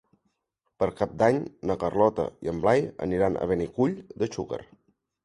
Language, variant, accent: Catalan, Central, gironí